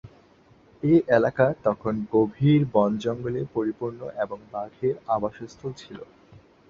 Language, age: Bengali, 19-29